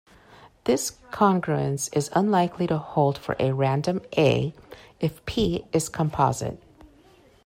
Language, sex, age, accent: English, female, 40-49, United States English